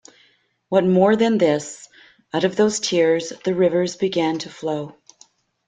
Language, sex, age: English, female, 50-59